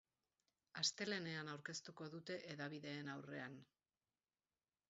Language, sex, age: Basque, female, 50-59